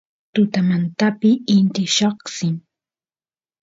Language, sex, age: Santiago del Estero Quichua, female, 30-39